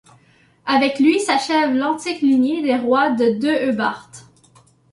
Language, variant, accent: French, Français d'Amérique du Nord, Français du Canada